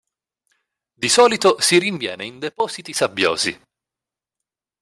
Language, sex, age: Italian, male, 19-29